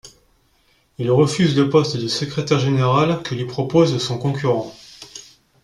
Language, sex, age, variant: French, male, 30-39, Français de métropole